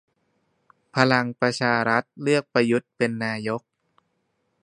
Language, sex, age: Thai, male, 30-39